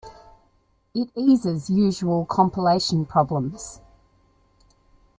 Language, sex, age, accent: English, female, 50-59, Australian English